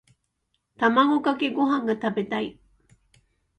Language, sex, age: Japanese, female, 60-69